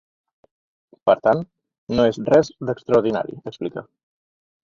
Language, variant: Catalan, Central